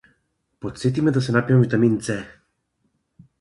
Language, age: Macedonian, 19-29